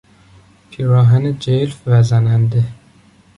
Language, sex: Persian, male